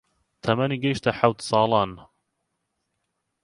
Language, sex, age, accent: Central Kurdish, male, 19-29, سۆرانی